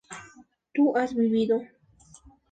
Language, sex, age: Spanish, female, 19-29